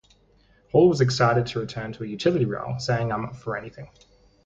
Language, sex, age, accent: English, male, 19-29, Australian English